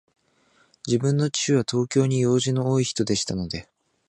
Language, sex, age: Japanese, male, 19-29